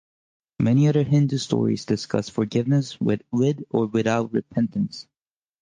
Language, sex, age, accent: English, male, 30-39, United States English